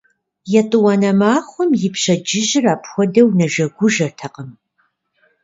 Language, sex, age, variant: Kabardian, female, 50-59, Адыгэбзэ (Къэбэрдей, Кирил, псоми зэдай)